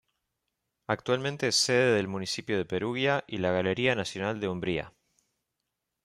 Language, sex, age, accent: Spanish, male, 30-39, Rioplatense: Argentina, Uruguay, este de Bolivia, Paraguay